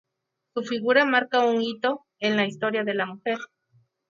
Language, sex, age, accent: Spanish, female, 30-39, México